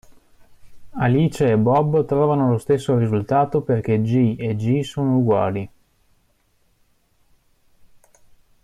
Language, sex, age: Italian, male, 30-39